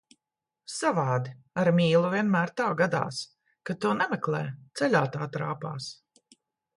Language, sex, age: Latvian, female, 60-69